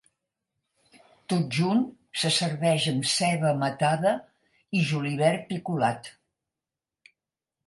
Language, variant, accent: Catalan, Central, central